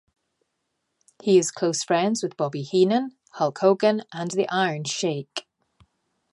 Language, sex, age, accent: English, female, 50-59, Scottish English